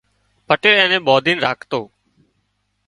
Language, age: Wadiyara Koli, 30-39